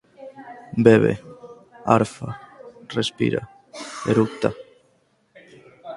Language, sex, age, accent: Galician, male, 19-29, Normativo (estándar)